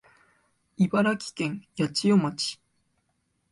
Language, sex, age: Japanese, male, 19-29